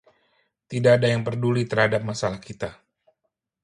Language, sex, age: Indonesian, male, 40-49